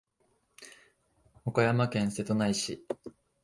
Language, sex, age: Japanese, male, 19-29